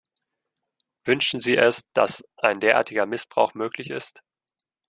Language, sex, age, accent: German, male, 19-29, Deutschland Deutsch